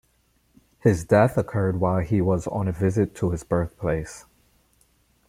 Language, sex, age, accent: English, male, 30-39, United States English